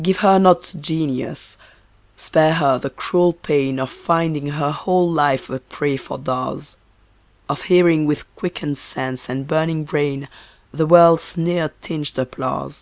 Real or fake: real